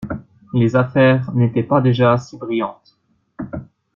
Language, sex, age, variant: French, male, 19-29, Français de métropole